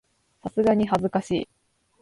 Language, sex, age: Japanese, female, 19-29